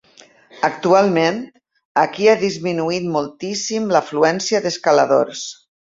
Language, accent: Catalan, valencià